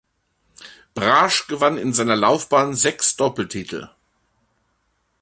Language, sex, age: German, male, 60-69